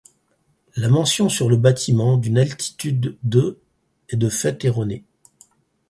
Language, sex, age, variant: French, male, 60-69, Français de métropole